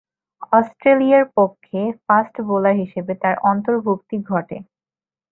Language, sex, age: Bengali, female, 19-29